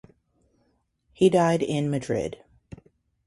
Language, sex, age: English, female, 40-49